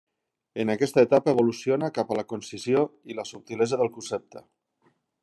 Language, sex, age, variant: Catalan, male, 40-49, Central